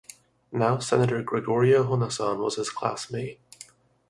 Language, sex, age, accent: English, male, 19-29, United States English